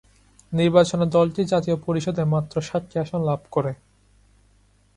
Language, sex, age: Bengali, male, 19-29